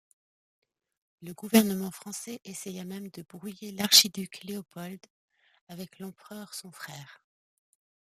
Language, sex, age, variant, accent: French, female, 30-39, Français d'Europe, Français de Suisse